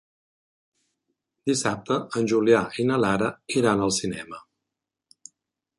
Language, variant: Catalan, Central